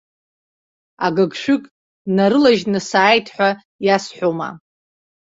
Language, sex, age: Abkhazian, female, 30-39